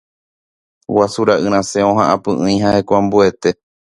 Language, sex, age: Guarani, male, 30-39